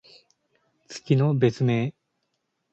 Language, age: Japanese, 19-29